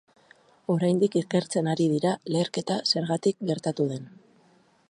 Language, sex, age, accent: Basque, female, 40-49, Mendebalekoa (Araba, Bizkaia, Gipuzkoako mendebaleko herri batzuk)